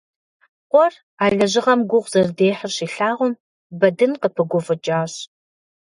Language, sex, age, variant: Kabardian, female, 40-49, Адыгэбзэ (Къэбэрдей, Кирил, Урысей)